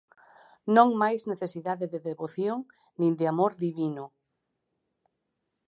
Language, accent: Galician, Oriental (común en zona oriental)